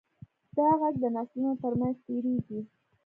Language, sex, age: Pashto, female, 19-29